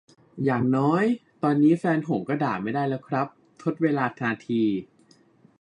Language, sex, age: Thai, male, 19-29